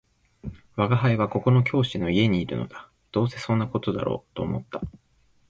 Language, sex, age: Japanese, male, 19-29